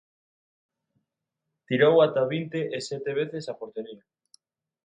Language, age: Galician, 19-29